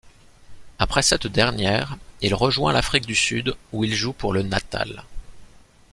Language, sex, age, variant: French, male, 30-39, Français de métropole